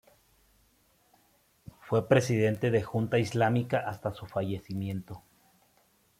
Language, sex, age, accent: Spanish, male, 19-29, México